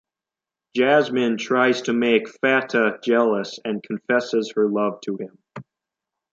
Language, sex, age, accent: English, male, under 19, United States English